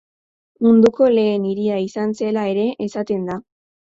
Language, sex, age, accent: Basque, female, under 19, Mendebalekoa (Araba, Bizkaia, Gipuzkoako mendebaleko herri batzuk)